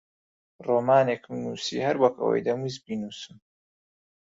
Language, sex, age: Central Kurdish, male, 30-39